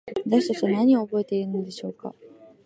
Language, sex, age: Japanese, female, 19-29